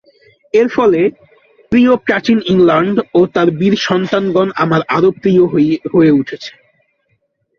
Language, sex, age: Bengali, male, 19-29